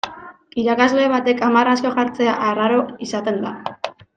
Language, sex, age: Basque, male, under 19